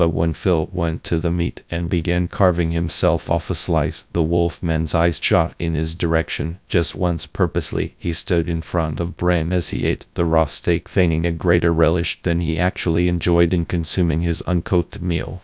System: TTS, GradTTS